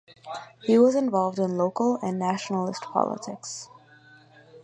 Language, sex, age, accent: English, female, under 19, United States English